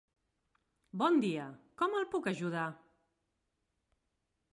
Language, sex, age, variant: Catalan, female, 40-49, Central